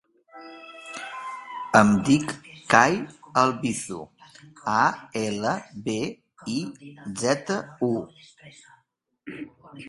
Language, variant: Catalan, Septentrional